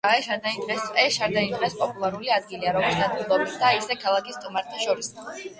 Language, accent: Georgian, ჩვეულებრივი